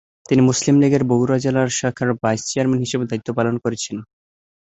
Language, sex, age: Bengali, male, 19-29